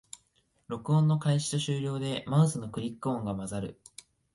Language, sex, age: Japanese, male, 19-29